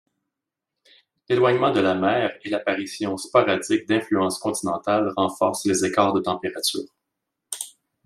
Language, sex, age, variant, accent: French, male, 40-49, Français d'Amérique du Nord, Français du Canada